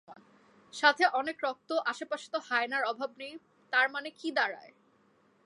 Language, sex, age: Bengali, female, 19-29